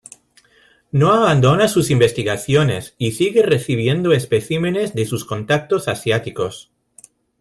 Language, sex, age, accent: Spanish, male, 40-49, España: Centro-Sur peninsular (Madrid, Toledo, Castilla-La Mancha)